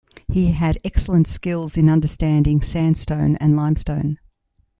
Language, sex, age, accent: English, female, 60-69, Australian English